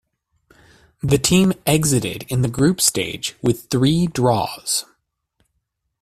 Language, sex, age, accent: English, male, 30-39, United States English